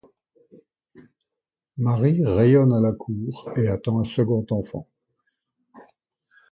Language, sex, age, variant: French, male, 70-79, Français de métropole